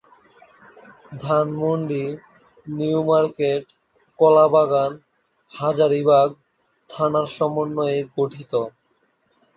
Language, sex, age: Bengali, male, 19-29